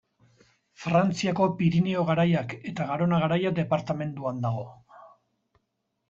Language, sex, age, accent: Basque, male, 50-59, Erdialdekoa edo Nafarra (Gipuzkoa, Nafarroa)